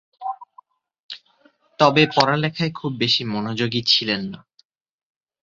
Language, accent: Bengali, Bangladeshi